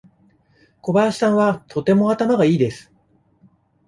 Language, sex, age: Japanese, male, 40-49